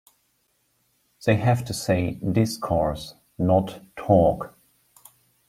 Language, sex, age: English, male, 30-39